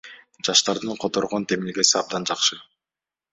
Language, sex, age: Kyrgyz, male, 19-29